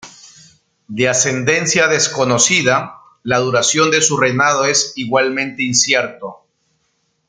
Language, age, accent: Spanish, 40-49, Andino-Pacífico: Colombia, Perú, Ecuador, oeste de Bolivia y Venezuela andina